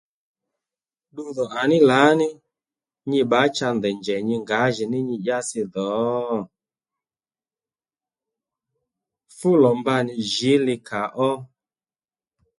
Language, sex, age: Lendu, male, 30-39